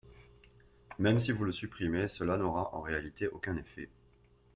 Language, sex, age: French, male, 30-39